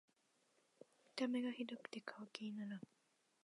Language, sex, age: Japanese, female, 19-29